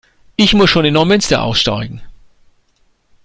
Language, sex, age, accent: German, male, 30-39, Deutschland Deutsch